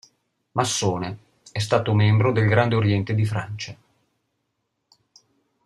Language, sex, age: Italian, male, 50-59